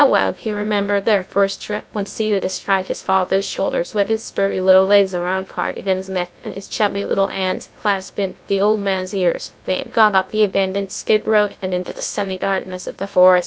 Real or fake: fake